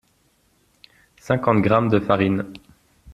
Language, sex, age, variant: French, male, 30-39, Français de métropole